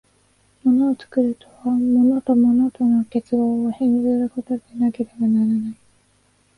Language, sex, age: Japanese, female, 19-29